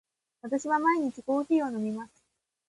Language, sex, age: Japanese, female, 19-29